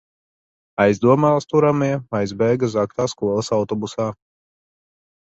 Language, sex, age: Latvian, male, 19-29